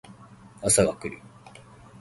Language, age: Japanese, 19-29